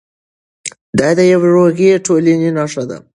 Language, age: Pashto, under 19